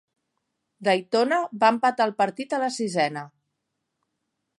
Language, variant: Catalan, Central